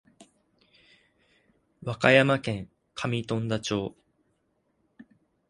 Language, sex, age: Japanese, male, 19-29